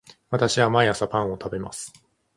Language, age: Japanese, 19-29